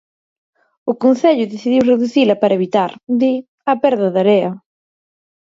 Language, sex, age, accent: Galician, female, 30-39, Central (gheada)